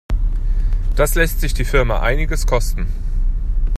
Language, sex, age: German, male, 30-39